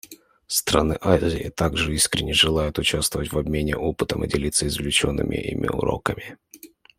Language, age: Russian, 19-29